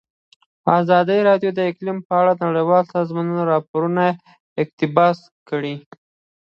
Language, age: Pashto, under 19